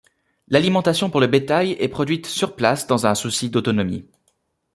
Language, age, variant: French, 19-29, Français de métropole